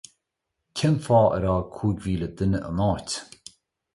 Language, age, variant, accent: Irish, 50-59, Gaeilge Chonnacht, Cainteoir dúchais, Gaeltacht